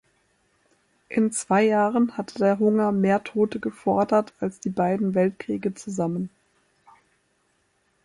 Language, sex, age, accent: German, female, 19-29, Deutschland Deutsch